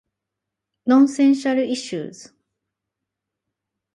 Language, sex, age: Japanese, female, 40-49